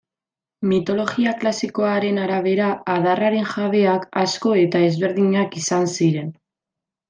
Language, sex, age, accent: Basque, female, 19-29, Mendebalekoa (Araba, Bizkaia, Gipuzkoako mendebaleko herri batzuk)